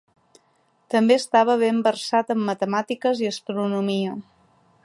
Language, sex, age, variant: Catalan, female, 40-49, Central